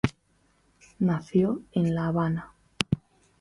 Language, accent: Spanish, España: Norte peninsular (Asturias, Castilla y León, Cantabria, País Vasco, Navarra, Aragón, La Rioja, Guadalajara, Cuenca)